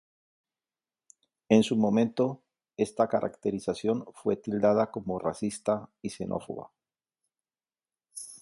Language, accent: Spanish, Andino-Pacífico: Colombia, Perú, Ecuador, oeste de Bolivia y Venezuela andina